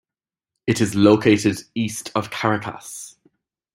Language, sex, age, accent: English, male, 19-29, Irish English